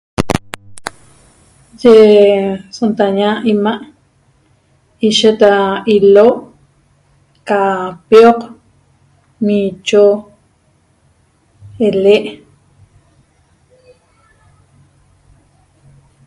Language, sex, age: Toba, female, 40-49